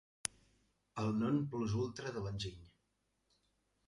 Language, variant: Catalan, Central